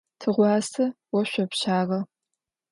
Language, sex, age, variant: Adyghe, female, 19-29, Адыгабзэ (Кирил, пстэумэ зэдыряе)